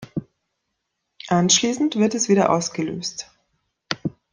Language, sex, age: German, female, 30-39